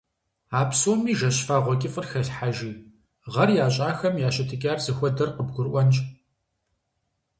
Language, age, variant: Kabardian, 40-49, Адыгэбзэ (Къэбэрдей, Кирил, псоми зэдай)